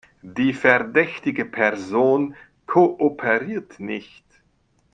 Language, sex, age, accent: German, male, 60-69, Deutschland Deutsch